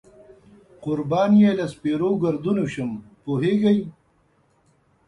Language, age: Pashto, 50-59